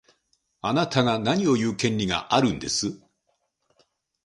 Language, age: Japanese, 50-59